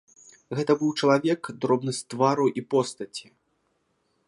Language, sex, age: Belarusian, male, 19-29